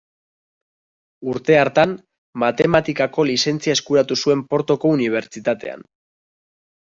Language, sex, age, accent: Basque, male, 19-29, Mendebalekoa (Araba, Bizkaia, Gipuzkoako mendebaleko herri batzuk)